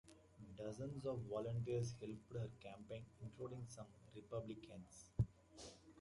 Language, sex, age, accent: English, male, 19-29, United States English